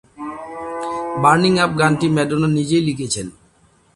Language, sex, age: Bengali, male, 30-39